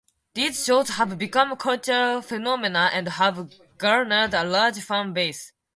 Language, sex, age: English, female, 19-29